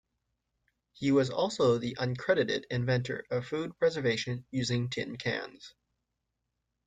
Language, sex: English, male